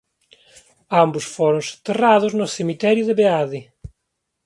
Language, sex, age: Galician, male, 40-49